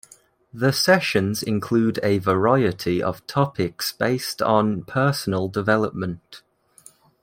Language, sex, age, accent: English, male, 19-29, England English